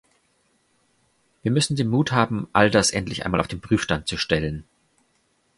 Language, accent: German, Deutschland Deutsch